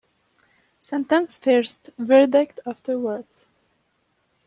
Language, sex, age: English, female, 19-29